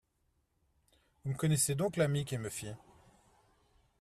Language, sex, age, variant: French, male, 50-59, Français de métropole